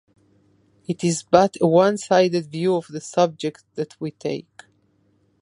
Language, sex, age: English, female, 50-59